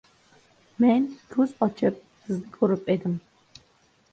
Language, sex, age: Uzbek, male, under 19